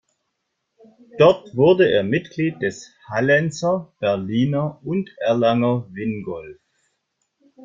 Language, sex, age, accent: German, male, 50-59, Deutschland Deutsch